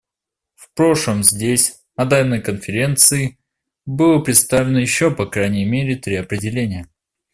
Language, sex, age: Russian, male, under 19